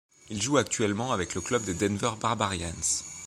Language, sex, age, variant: French, male, 30-39, Français de métropole